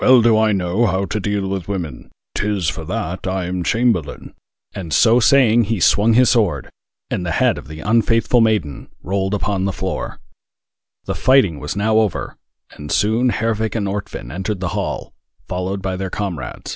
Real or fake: real